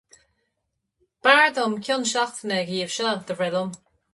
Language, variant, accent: Irish, Gaeilge na Mumhan, Cainteoir líofa, ní ó dhúchas